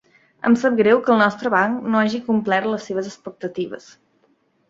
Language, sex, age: Catalan, female, 19-29